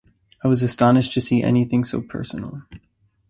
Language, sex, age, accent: English, male, 19-29, United States English